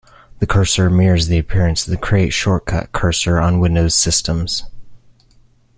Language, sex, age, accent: English, male, 19-29, United States English